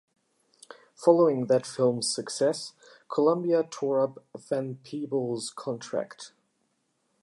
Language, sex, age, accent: English, male, 30-39, United States English